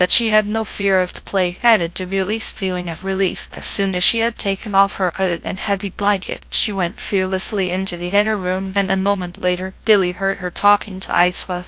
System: TTS, GlowTTS